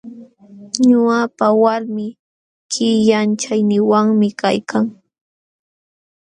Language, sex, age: Jauja Wanca Quechua, female, 19-29